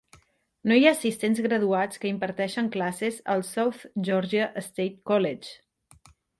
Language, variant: Catalan, Nord-Occidental